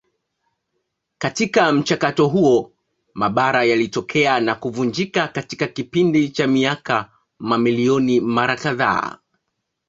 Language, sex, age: Swahili, male, 19-29